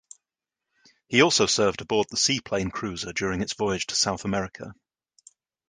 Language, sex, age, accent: English, male, 30-39, England English